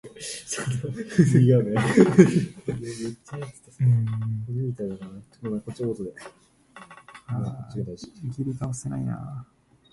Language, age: English, 30-39